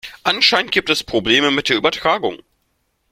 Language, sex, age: German, male, 19-29